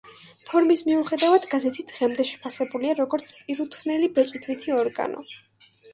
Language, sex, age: Georgian, female, under 19